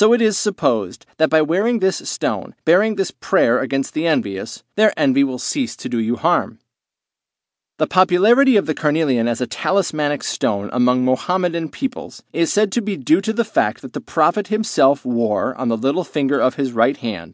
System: none